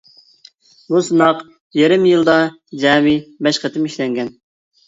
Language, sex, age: Uyghur, male, 30-39